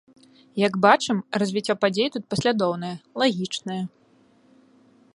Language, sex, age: Belarusian, female, 19-29